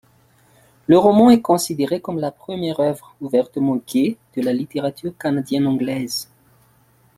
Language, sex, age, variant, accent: French, male, 30-39, Français d'Afrique subsaharienne et des îles africaines, Français de Madagascar